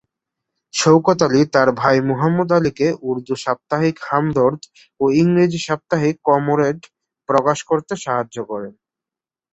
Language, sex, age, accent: Bengali, male, 19-29, Native